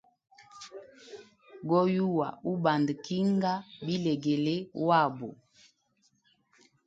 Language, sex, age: Hemba, female, 19-29